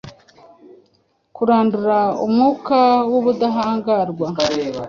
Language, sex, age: Kinyarwanda, female, 50-59